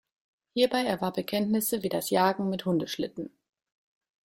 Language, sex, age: German, female, 30-39